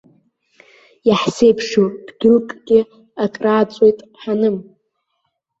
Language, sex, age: Abkhazian, female, under 19